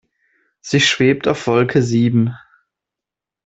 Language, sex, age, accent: German, male, 30-39, Deutschland Deutsch